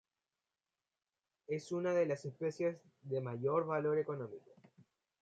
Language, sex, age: Spanish, male, 19-29